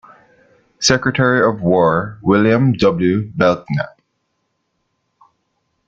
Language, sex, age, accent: English, male, 30-39, West Indies and Bermuda (Bahamas, Bermuda, Jamaica, Trinidad)